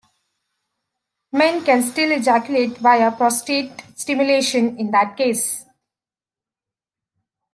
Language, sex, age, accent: English, female, 19-29, United States English